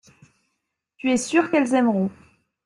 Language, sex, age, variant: French, female, 19-29, Français de métropole